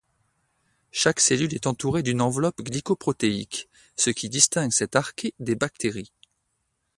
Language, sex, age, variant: French, male, 30-39, Français de métropole